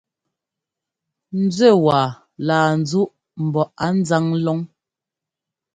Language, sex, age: Ngomba, female, 40-49